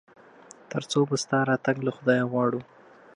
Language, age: Pashto, 19-29